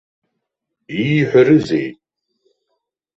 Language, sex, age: Abkhazian, male, 30-39